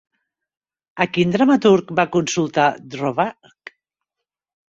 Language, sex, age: Catalan, female, 50-59